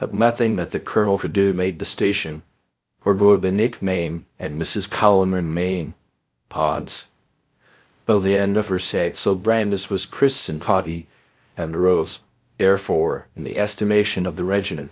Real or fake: fake